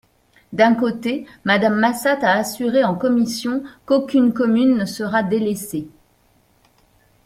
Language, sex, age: French, female, 40-49